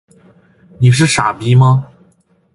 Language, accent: Chinese, 出生地：北京市